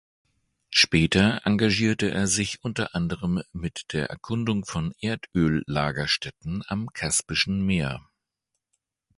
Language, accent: German, Deutschland Deutsch